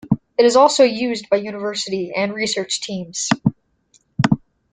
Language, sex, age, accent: English, female, under 19, United States English